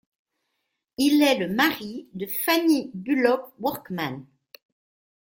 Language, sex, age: French, female, 60-69